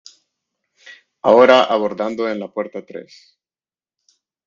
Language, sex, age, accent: Spanish, male, 30-39, América central